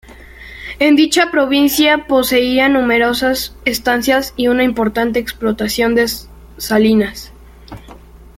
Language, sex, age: Spanish, male, under 19